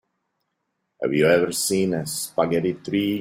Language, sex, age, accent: English, male, 40-49, United States English